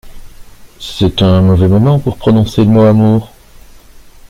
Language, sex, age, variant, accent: French, male, 50-59, Français d'Europe, Français de Belgique